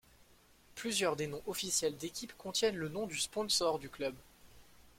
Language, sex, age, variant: French, male, 19-29, Français de métropole